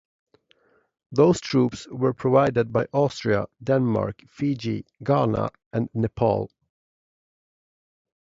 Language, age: English, 40-49